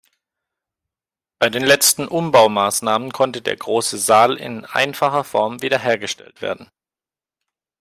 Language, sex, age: German, male, 30-39